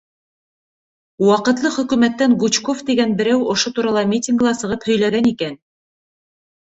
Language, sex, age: Bashkir, female, 30-39